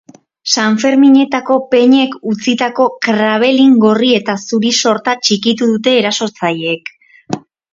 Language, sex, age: Basque, female, 19-29